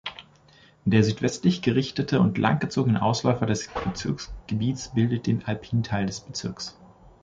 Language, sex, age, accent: German, male, 19-29, Deutschland Deutsch